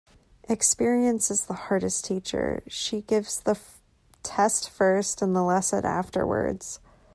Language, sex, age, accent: English, female, 19-29, United States English